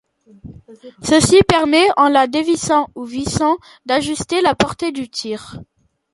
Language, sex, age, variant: French, male, 40-49, Français de métropole